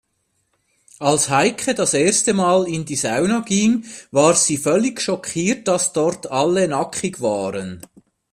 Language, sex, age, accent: German, male, 40-49, Schweizerdeutsch